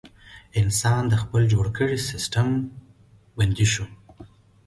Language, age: Pashto, 30-39